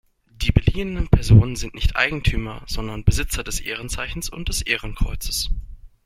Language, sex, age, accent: German, male, 19-29, Deutschland Deutsch